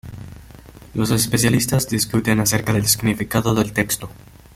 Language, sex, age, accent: Spanish, male, under 19, Caribe: Cuba, Venezuela, Puerto Rico, República Dominicana, Panamá, Colombia caribeña, México caribeño, Costa del golfo de México